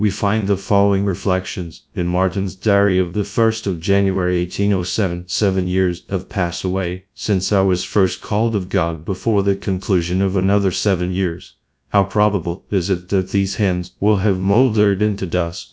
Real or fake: fake